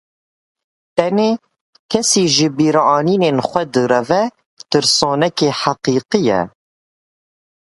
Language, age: Kurdish, 19-29